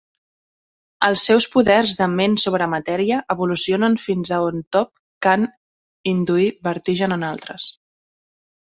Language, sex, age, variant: Catalan, female, 19-29, Central